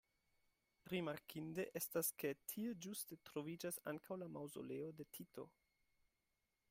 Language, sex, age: Esperanto, male, 30-39